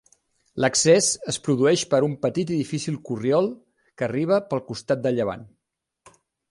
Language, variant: Catalan, Central